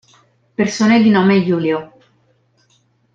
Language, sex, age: Italian, female, 30-39